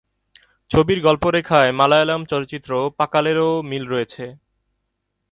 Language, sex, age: Bengali, male, 19-29